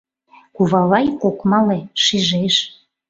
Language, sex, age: Mari, female, 30-39